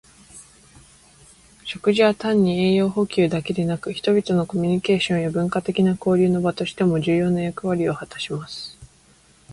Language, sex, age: Japanese, female, 19-29